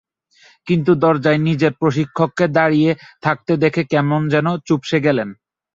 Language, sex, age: Bengali, male, 19-29